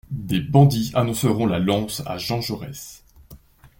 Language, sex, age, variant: French, male, 19-29, Français de métropole